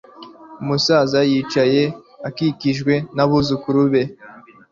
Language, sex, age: Kinyarwanda, male, under 19